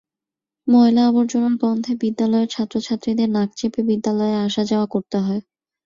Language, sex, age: Bengali, female, 19-29